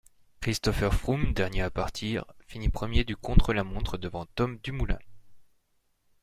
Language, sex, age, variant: French, male, 30-39, Français de métropole